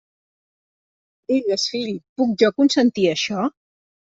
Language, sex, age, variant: Catalan, female, 60-69, Central